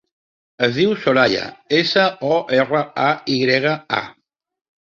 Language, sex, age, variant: Catalan, male, 40-49, Central